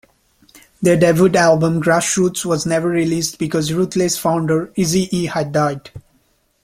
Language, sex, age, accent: English, male, 19-29, India and South Asia (India, Pakistan, Sri Lanka)